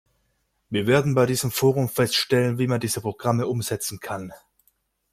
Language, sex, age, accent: German, male, 19-29, Deutschland Deutsch